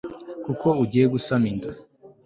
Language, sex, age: Kinyarwanda, male, 19-29